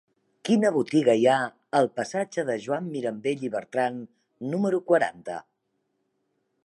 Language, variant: Catalan, Central